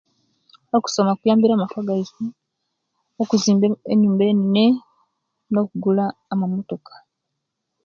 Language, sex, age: Kenyi, female, 19-29